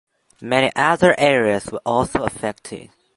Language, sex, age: English, male, under 19